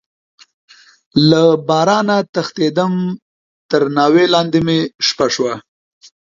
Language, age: Pashto, 50-59